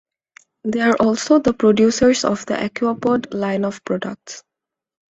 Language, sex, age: English, female, 19-29